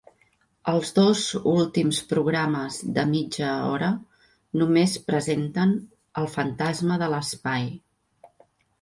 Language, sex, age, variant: Catalan, female, 50-59, Central